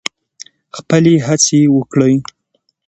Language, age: Pashto, 19-29